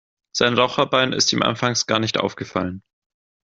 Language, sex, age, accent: German, male, 19-29, Deutschland Deutsch